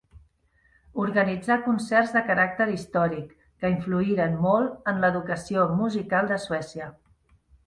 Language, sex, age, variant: Catalan, female, 50-59, Central